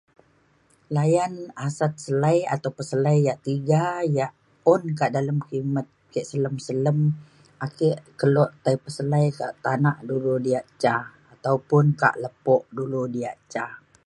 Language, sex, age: Mainstream Kenyah, female, 60-69